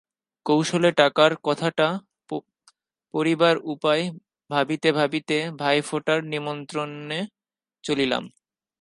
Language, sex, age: Bengali, male, 19-29